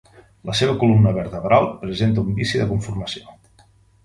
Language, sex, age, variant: Catalan, male, 50-59, Central